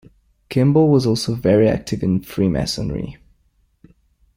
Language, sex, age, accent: English, male, 19-29, United States English